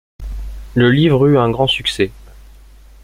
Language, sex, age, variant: French, male, under 19, Français de métropole